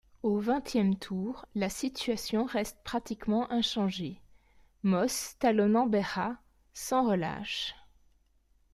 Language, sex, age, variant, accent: French, female, 19-29, Français d'Europe, Français de Belgique